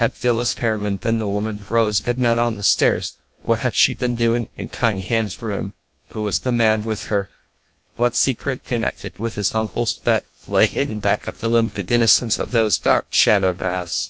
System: TTS, GlowTTS